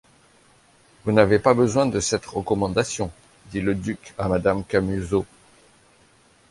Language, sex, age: French, male, 50-59